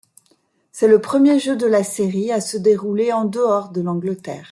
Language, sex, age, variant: French, female, 50-59, Français de métropole